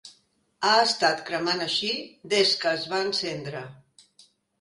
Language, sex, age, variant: Catalan, female, 60-69, Central